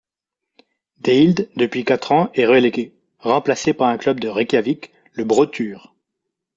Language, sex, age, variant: French, male, 19-29, Français de métropole